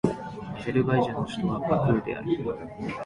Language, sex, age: Japanese, male, 19-29